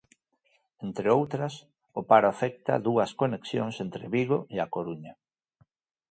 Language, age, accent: Galician, 50-59, Normativo (estándar)